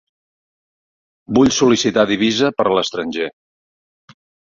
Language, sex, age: Catalan, male, 50-59